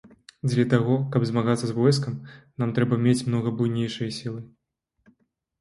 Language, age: Belarusian, 19-29